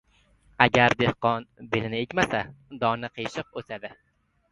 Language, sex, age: Uzbek, male, under 19